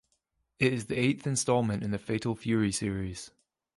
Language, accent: English, Scottish English